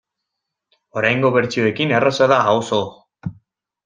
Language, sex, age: Basque, male, 19-29